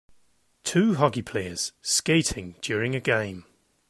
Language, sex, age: English, male, 19-29